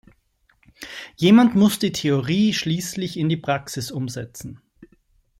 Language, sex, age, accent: German, male, 30-39, Österreichisches Deutsch